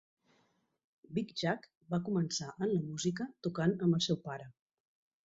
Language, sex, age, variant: Catalan, female, 40-49, Central